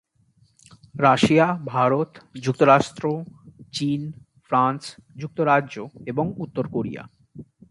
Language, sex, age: Bengali, male, 19-29